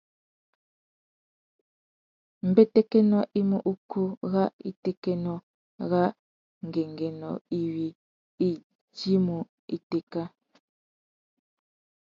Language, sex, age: Tuki, female, 30-39